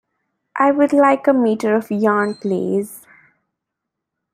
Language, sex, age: English, female, 19-29